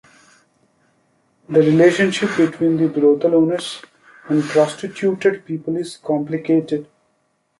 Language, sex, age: English, male, 19-29